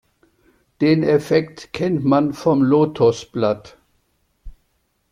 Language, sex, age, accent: German, male, 70-79, Deutschland Deutsch